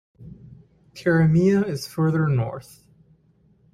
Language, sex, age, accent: English, male, 19-29, India and South Asia (India, Pakistan, Sri Lanka)